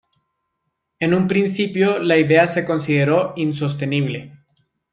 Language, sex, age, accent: Spanish, male, 19-29, Andino-Pacífico: Colombia, Perú, Ecuador, oeste de Bolivia y Venezuela andina